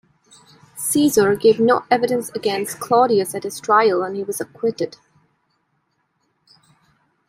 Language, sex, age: English, female, 19-29